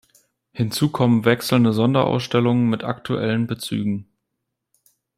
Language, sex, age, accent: German, male, 19-29, Deutschland Deutsch